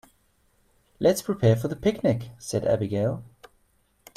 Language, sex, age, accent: English, male, 40-49, Southern African (South Africa, Zimbabwe, Namibia)